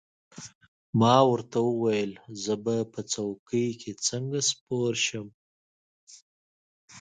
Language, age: Pashto, 19-29